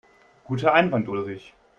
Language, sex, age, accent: German, male, 19-29, Deutschland Deutsch